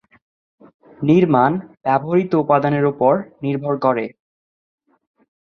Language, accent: Bengali, Bangladeshi